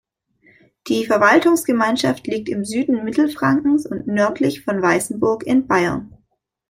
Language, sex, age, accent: German, female, 19-29, Deutschland Deutsch